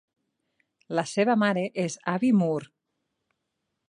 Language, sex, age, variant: Catalan, female, 30-39, Nord-Occidental